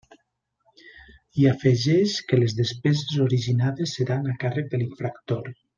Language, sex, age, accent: Catalan, male, 40-49, valencià